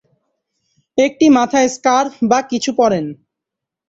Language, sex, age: Bengali, male, 19-29